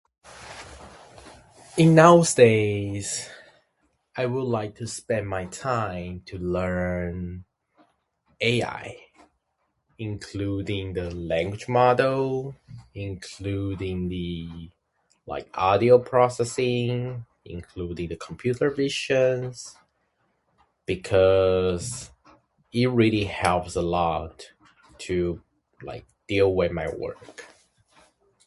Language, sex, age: English, male, 19-29